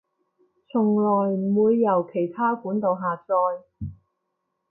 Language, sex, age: Cantonese, female, 19-29